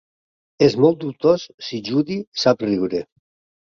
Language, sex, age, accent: Catalan, male, 70-79, valencià